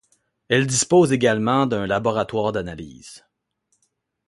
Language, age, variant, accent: French, 40-49, Français d'Amérique du Nord, Français du Canada